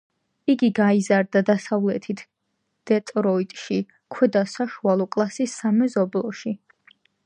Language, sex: Georgian, female